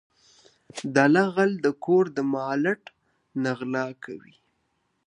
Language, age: Pashto, 19-29